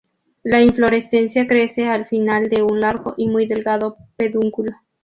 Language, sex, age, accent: Spanish, female, under 19, México